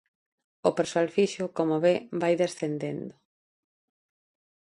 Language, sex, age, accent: Galician, female, 40-49, Normativo (estándar)